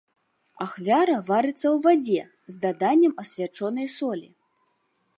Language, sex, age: Belarusian, female, 30-39